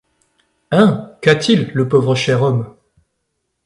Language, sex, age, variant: French, male, 30-39, Français de métropole